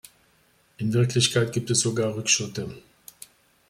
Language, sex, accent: German, male, Deutschland Deutsch